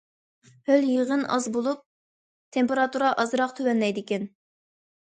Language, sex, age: Uyghur, female, under 19